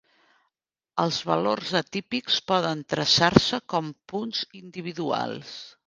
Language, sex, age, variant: Catalan, female, 50-59, Central